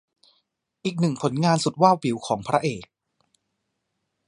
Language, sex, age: Thai, male, 30-39